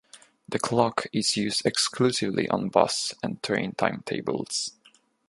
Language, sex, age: English, male, 19-29